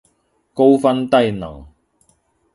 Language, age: Cantonese, 30-39